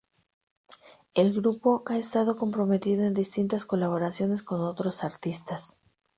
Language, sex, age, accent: Spanish, female, 30-39, México